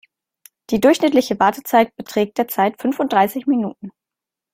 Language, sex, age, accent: German, female, 19-29, Deutschland Deutsch